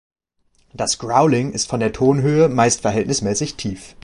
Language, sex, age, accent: German, male, 19-29, Deutschland Deutsch